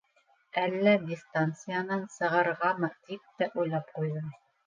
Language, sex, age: Bashkir, female, 40-49